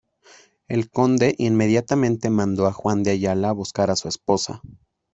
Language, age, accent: Spanish, under 19, México